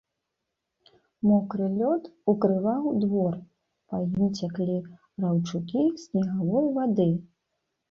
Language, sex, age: Belarusian, female, 30-39